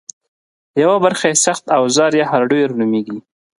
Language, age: Pashto, 30-39